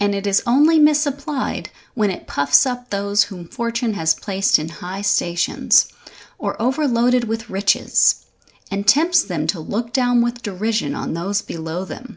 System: none